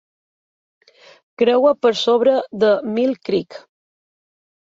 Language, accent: Catalan, mallorquí